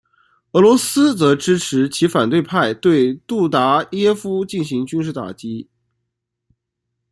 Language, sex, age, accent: Chinese, male, 19-29, 出生地：江苏省